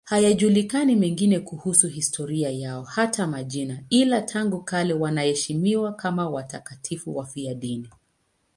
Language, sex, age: Swahili, female, 30-39